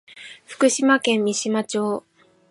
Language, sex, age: Japanese, female, 19-29